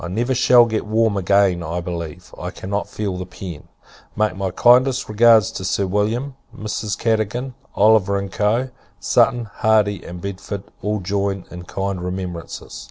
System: none